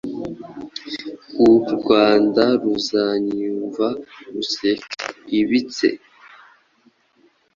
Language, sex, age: Kinyarwanda, male, 19-29